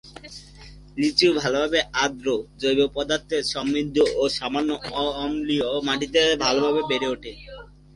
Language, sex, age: Bengali, male, under 19